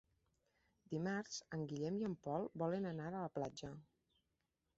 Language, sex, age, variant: Catalan, female, 40-49, Central